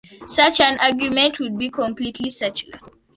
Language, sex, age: English, male, 19-29